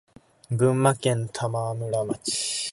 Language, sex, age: Japanese, male, 19-29